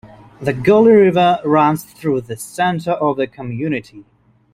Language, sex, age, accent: English, male, 19-29, England English